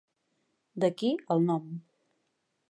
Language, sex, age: Catalan, female, 30-39